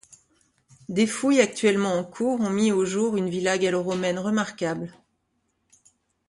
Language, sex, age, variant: French, female, 40-49, Français de métropole